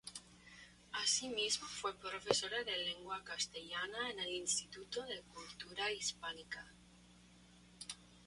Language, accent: Spanish, España: Islas Canarias